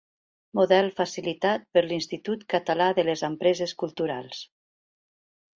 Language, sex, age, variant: Catalan, female, 50-59, Septentrional